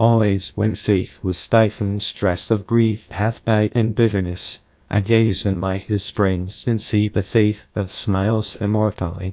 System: TTS, GlowTTS